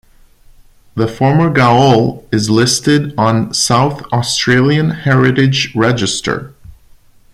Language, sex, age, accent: English, male, 30-39, United States English